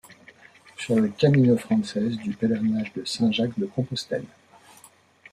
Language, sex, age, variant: French, male, 40-49, Français de métropole